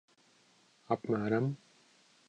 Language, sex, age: Latvian, male, 40-49